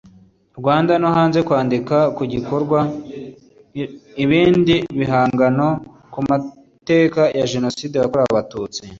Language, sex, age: Kinyarwanda, male, 30-39